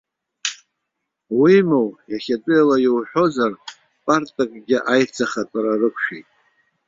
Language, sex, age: Abkhazian, male, 60-69